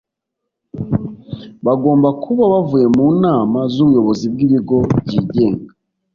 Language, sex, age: Kinyarwanda, male, 40-49